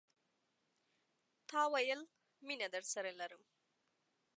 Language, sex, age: Pashto, female, 19-29